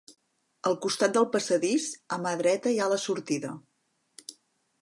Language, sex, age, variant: Catalan, female, 40-49, Central